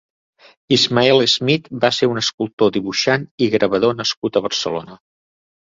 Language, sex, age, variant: Catalan, male, 60-69, Central